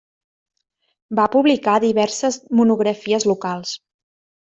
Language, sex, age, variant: Catalan, female, 30-39, Central